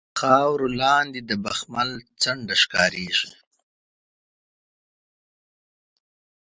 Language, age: Pashto, 19-29